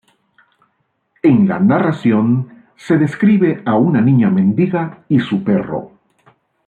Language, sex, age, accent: Spanish, male, 50-59, América central